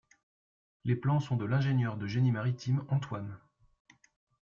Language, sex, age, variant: French, male, 30-39, Français de métropole